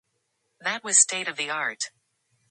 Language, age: English, under 19